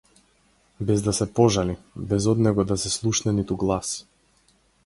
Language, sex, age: Macedonian, male, 19-29